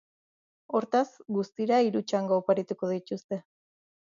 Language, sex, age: Basque, female, 30-39